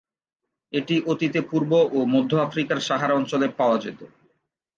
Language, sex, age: Bengali, male, 19-29